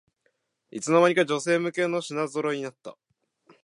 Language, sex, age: Japanese, male, 19-29